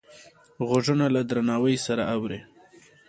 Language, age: Pashto, 19-29